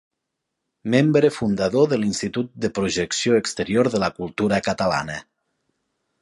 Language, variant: Catalan, Nord-Occidental